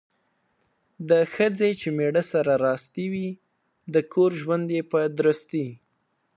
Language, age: Pashto, under 19